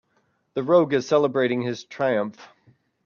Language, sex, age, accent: English, male, 30-39, United States English